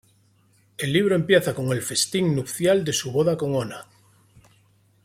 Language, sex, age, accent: Spanish, male, 40-49, España: Norte peninsular (Asturias, Castilla y León, Cantabria, País Vasco, Navarra, Aragón, La Rioja, Guadalajara, Cuenca)